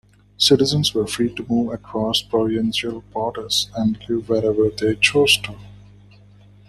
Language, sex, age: English, male, 30-39